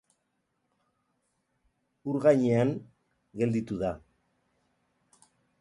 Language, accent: Basque, Mendebalekoa (Araba, Bizkaia, Gipuzkoako mendebaleko herri batzuk)